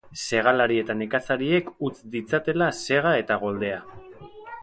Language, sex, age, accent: Basque, male, 30-39, Mendebalekoa (Araba, Bizkaia, Gipuzkoako mendebaleko herri batzuk)